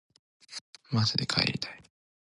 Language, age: Japanese, 19-29